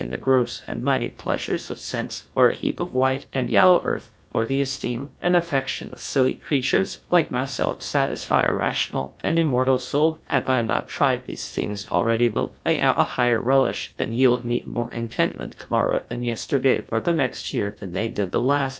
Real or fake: fake